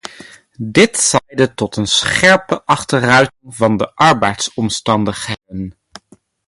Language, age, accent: Dutch, 19-29, Nederlands Nederlands